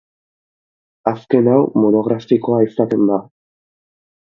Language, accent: Basque, Erdialdekoa edo Nafarra (Gipuzkoa, Nafarroa)